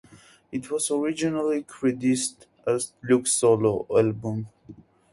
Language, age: English, 19-29